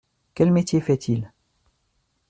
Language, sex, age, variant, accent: French, male, 40-49, Français d'Amérique du Nord, Français du Canada